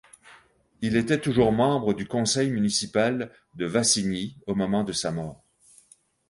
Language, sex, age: French, male, 60-69